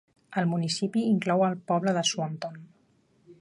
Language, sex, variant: Catalan, female, Septentrional